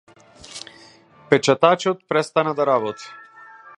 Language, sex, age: Macedonian, female, 19-29